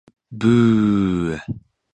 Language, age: Japanese, 19-29